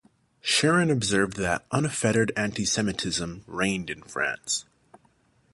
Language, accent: English, Canadian English